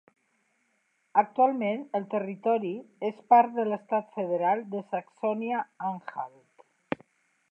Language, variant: Catalan, Central